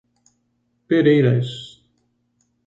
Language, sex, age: Portuguese, male, 60-69